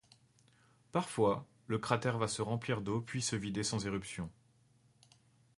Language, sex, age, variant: French, male, 30-39, Français de métropole